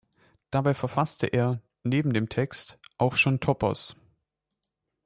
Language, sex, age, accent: German, male, 19-29, Deutschland Deutsch